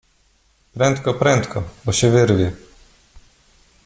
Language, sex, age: Polish, male, 30-39